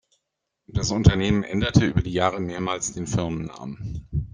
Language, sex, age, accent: German, male, 50-59, Deutschland Deutsch